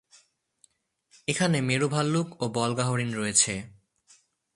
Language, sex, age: Bengali, male, 19-29